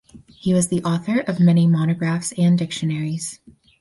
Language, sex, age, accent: English, female, 19-29, United States English